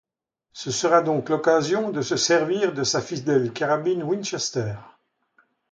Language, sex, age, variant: French, male, 70-79, Français de métropole